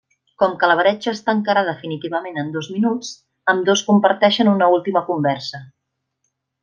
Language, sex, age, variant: Catalan, female, 40-49, Central